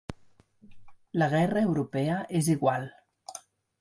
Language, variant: Catalan, Central